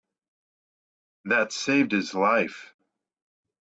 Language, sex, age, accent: English, male, 40-49, United States English